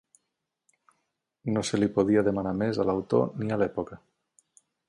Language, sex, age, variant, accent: Catalan, male, 40-49, Tortosí, nord-occidental